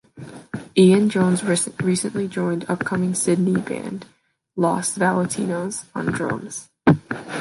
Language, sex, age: English, female, under 19